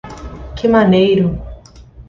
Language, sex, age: Portuguese, female, 30-39